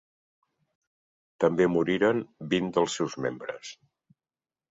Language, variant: Catalan, Central